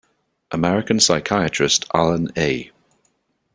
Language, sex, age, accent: English, male, 30-39, England English